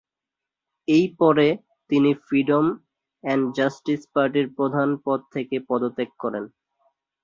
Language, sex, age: Bengali, male, 19-29